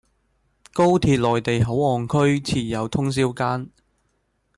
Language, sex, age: Cantonese, male, 19-29